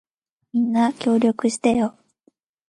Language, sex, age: Japanese, female, 19-29